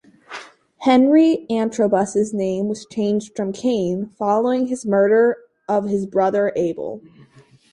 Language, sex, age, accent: English, female, under 19, United States English